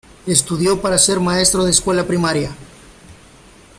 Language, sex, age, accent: Spanish, male, 19-29, México